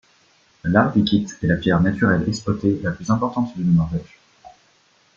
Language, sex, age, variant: French, male, 19-29, Français de métropole